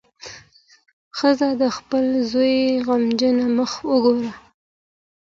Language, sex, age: Pashto, female, 19-29